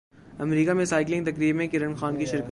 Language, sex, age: Urdu, male, 19-29